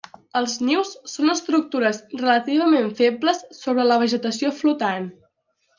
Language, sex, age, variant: Catalan, female, under 19, Central